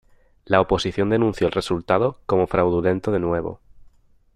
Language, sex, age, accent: Spanish, male, under 19, España: Norte peninsular (Asturias, Castilla y León, Cantabria, País Vasco, Navarra, Aragón, La Rioja, Guadalajara, Cuenca)